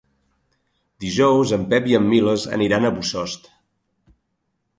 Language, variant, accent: Catalan, Central, central